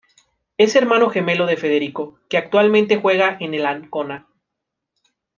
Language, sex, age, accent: Spanish, male, 19-29, México